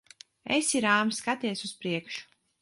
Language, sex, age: Latvian, female, 19-29